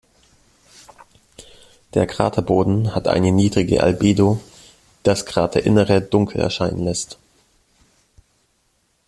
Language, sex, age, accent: German, male, 19-29, Deutschland Deutsch